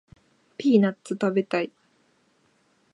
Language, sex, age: Japanese, female, 19-29